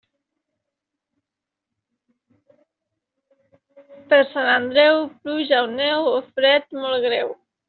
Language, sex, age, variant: Catalan, female, 19-29, Central